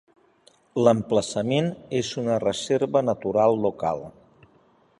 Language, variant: Catalan, Central